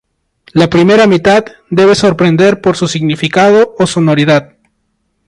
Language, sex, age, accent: Spanish, male, 19-29, Andino-Pacífico: Colombia, Perú, Ecuador, oeste de Bolivia y Venezuela andina